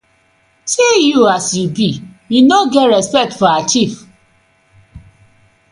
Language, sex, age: Nigerian Pidgin, female, 40-49